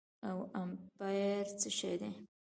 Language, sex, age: Pashto, female, 19-29